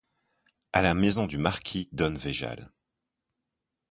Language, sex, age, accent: French, male, 30-39, Français de Belgique